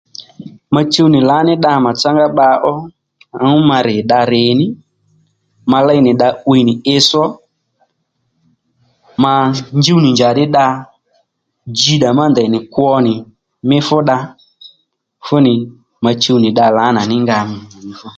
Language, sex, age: Lendu, male, 30-39